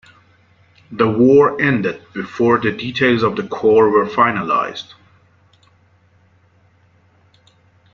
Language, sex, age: English, male, 30-39